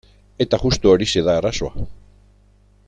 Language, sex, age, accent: Basque, male, 50-59, Erdialdekoa edo Nafarra (Gipuzkoa, Nafarroa)